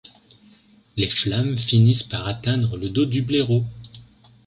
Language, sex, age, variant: French, male, 30-39, Français de métropole